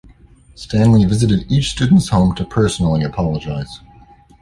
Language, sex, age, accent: English, male, 30-39, United States English